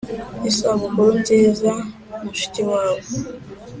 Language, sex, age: Kinyarwanda, female, 19-29